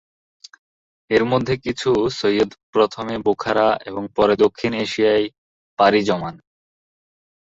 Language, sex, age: Bengali, male, 19-29